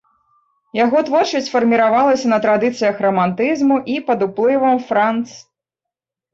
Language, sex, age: Belarusian, female, 30-39